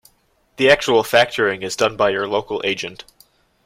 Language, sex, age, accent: English, male, 19-29, United States English